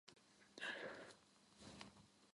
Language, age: English, 19-29